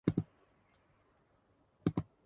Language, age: English, under 19